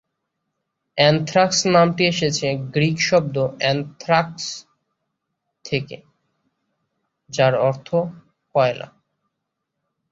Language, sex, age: Bengali, male, 19-29